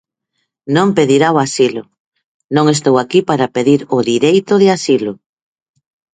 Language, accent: Galician, Normativo (estándar)